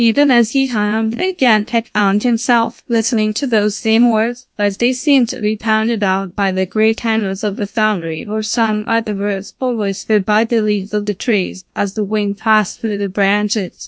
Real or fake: fake